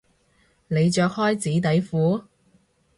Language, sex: Cantonese, female